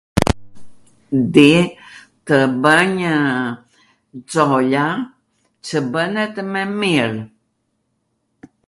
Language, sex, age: Arvanitika Albanian, female, 80-89